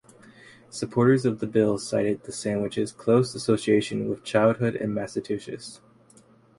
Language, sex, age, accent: English, male, 19-29, United States English